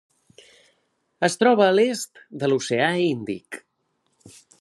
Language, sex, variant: Catalan, male, Central